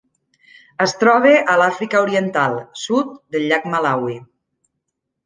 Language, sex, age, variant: Catalan, female, 40-49, Nord-Occidental